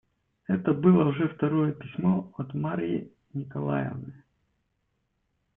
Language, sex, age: Russian, male, 40-49